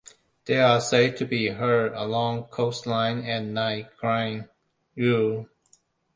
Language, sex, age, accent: English, male, 19-29, Hong Kong English